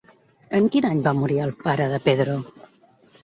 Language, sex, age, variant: Catalan, female, 30-39, Central